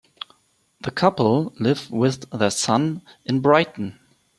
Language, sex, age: English, male, 19-29